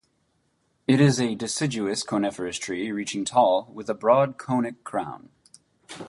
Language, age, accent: English, 30-39, United States English